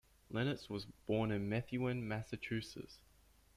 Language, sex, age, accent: English, male, under 19, Australian English